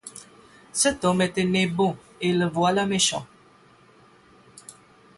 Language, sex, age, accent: French, male, 19-29, Français du Royaume-Uni; Français des États-Unis